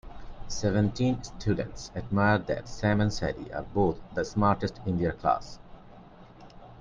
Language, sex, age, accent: English, male, 30-39, India and South Asia (India, Pakistan, Sri Lanka)